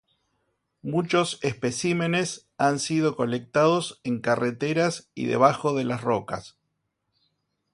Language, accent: Spanish, Rioplatense: Argentina, Uruguay, este de Bolivia, Paraguay